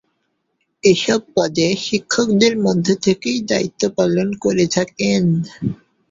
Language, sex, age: Bengali, male, 19-29